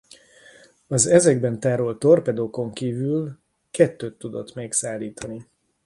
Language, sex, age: Hungarian, male, 50-59